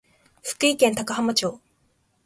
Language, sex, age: Japanese, female, 19-29